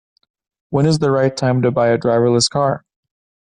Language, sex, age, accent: English, male, 19-29, United States English